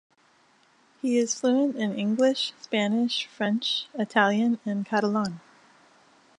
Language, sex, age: English, female, 40-49